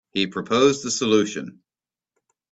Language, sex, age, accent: English, male, 40-49, United States English